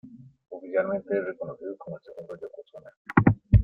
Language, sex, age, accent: Spanish, male, 50-59, América central